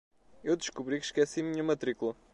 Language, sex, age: Portuguese, male, 19-29